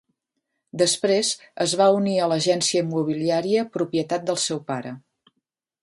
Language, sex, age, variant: Catalan, female, 50-59, Central